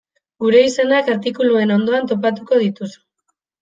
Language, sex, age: Basque, female, 19-29